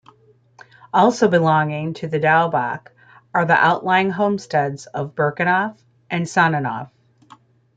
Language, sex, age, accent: English, female, 40-49, United States English